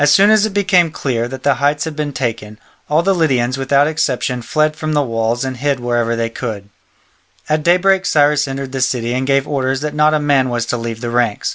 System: none